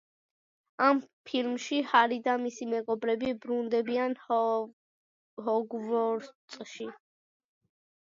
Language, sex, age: Georgian, female, under 19